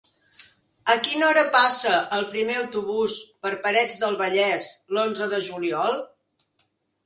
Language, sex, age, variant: Catalan, female, 60-69, Central